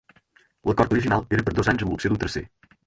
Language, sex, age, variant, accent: Catalan, male, 19-29, Central, central